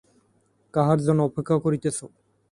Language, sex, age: Bengali, male, 19-29